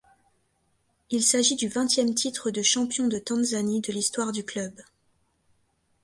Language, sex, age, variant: French, female, 19-29, Français de métropole